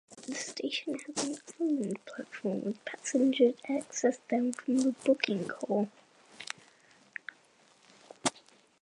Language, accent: English, England English